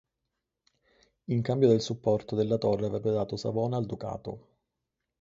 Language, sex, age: Italian, male, 19-29